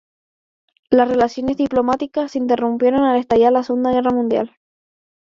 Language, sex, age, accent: Spanish, male, 19-29, España: Islas Canarias